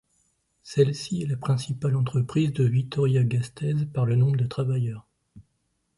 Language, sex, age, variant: French, male, 40-49, Français de métropole